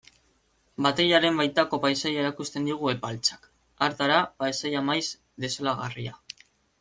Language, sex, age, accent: Basque, male, 19-29, Mendebalekoa (Araba, Bizkaia, Gipuzkoako mendebaleko herri batzuk)